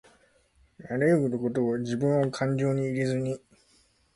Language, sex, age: Japanese, male, 19-29